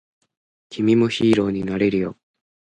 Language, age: Japanese, 19-29